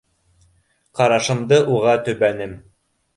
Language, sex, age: Bashkir, male, 19-29